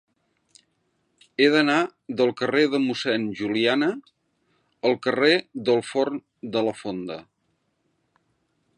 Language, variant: Catalan, Central